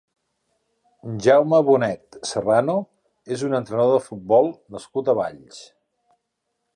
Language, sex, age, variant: Catalan, male, 50-59, Central